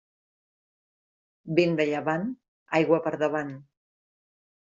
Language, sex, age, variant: Catalan, female, 40-49, Central